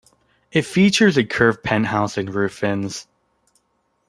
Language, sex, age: English, male, under 19